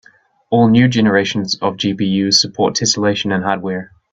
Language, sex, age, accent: English, male, 19-29, New Zealand English